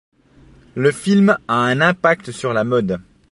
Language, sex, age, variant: French, male, 30-39, Français de métropole